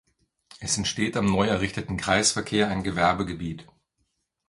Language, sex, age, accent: German, male, 50-59, Deutschland Deutsch